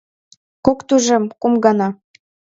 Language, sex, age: Mari, female, 19-29